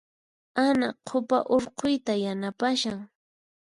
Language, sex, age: Puno Quechua, female, 19-29